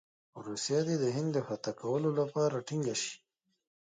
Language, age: Pashto, 30-39